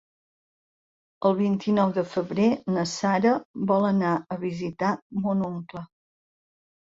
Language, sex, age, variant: Catalan, female, 50-59, Central